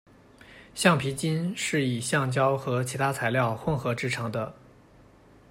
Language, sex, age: Chinese, male, 19-29